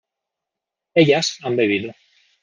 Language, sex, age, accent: Spanish, male, 19-29, España: Centro-Sur peninsular (Madrid, Toledo, Castilla-La Mancha)